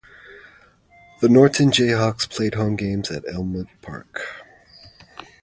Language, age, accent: English, 40-49, United States English